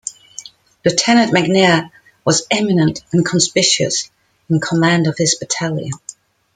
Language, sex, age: English, female, 50-59